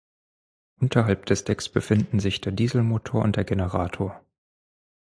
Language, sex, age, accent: German, male, 30-39, Deutschland Deutsch